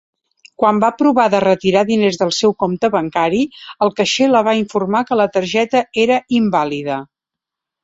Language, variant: Catalan, Central